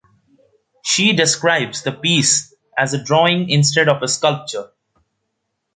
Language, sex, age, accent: English, male, under 19, India and South Asia (India, Pakistan, Sri Lanka)